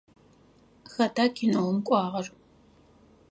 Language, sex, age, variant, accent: Adyghe, female, 19-29, Адыгабзэ (Кирил, пстэумэ зэдыряе), Бжъэдыгъу (Bjeduğ)